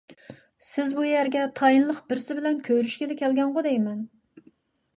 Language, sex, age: Uyghur, female, 40-49